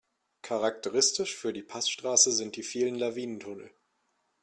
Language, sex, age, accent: German, male, 19-29, Deutschland Deutsch